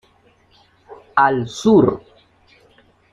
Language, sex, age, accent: Spanish, male, 30-39, América central